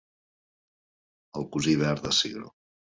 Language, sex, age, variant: Catalan, male, 40-49, Nord-Occidental